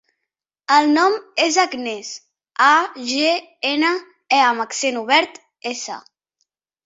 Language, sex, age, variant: Catalan, female, 50-59, Central